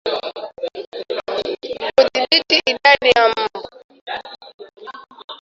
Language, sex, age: Swahili, female, 19-29